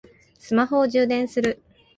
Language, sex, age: Japanese, female, 19-29